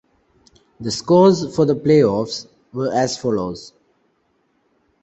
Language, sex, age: English, male, under 19